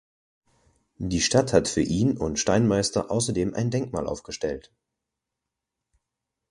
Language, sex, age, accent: German, male, under 19, Deutschland Deutsch